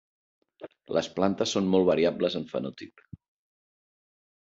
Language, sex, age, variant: Catalan, male, 50-59, Central